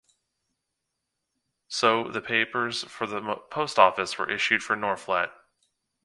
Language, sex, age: English, male, 30-39